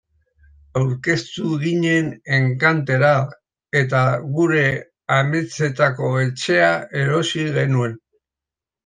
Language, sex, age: Basque, male, 70-79